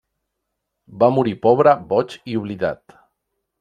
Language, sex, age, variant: Catalan, male, 40-49, Central